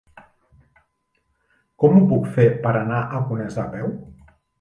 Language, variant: Catalan, Central